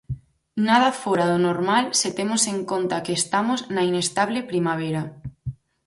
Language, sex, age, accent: Galician, female, 19-29, Normativo (estándar)